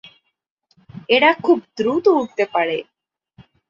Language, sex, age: Bengali, female, 19-29